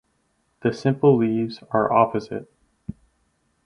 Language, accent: English, Canadian English